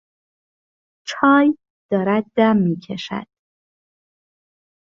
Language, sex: Persian, female